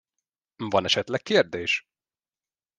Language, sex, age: Hungarian, male, 30-39